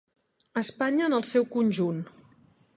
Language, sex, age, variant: Catalan, female, 50-59, Central